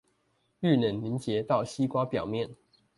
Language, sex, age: Chinese, male, 19-29